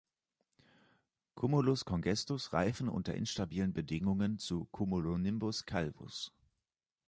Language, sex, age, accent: German, male, 30-39, Deutschland Deutsch